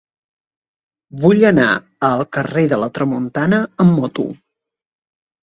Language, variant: Catalan, Central